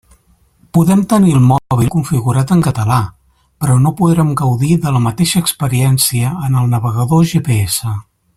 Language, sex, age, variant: Catalan, male, 40-49, Central